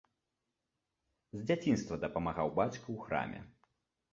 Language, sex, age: Belarusian, male, 30-39